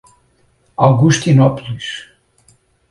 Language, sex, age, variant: Portuguese, male, 30-39, Portuguese (Portugal)